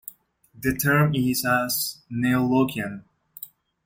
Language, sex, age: English, male, 19-29